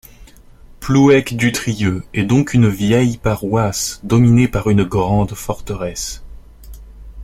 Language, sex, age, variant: French, male, 19-29, Français de métropole